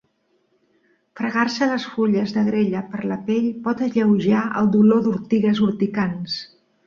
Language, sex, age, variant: Catalan, female, 50-59, Central